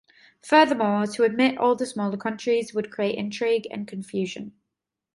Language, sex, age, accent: English, female, 19-29, United States English